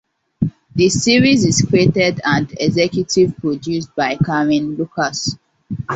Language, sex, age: English, female, 19-29